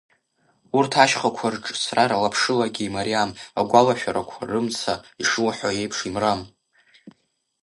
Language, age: Abkhazian, under 19